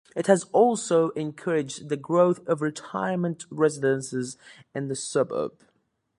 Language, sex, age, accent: English, male, 19-29, England English